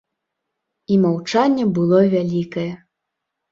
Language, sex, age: Belarusian, female, 30-39